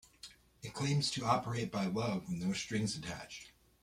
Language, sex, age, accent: English, male, 40-49, United States English